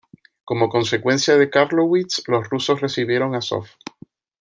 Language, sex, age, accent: Spanish, male, 30-39, España: Islas Canarias